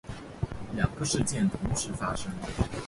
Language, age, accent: Chinese, 19-29, 出生地：上海市